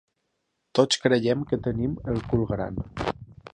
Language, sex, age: Catalan, male, 30-39